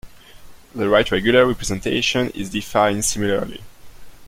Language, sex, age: English, male, 19-29